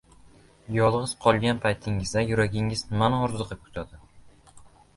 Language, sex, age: Uzbek, male, under 19